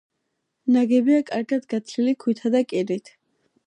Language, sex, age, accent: Georgian, female, under 19, მშვიდი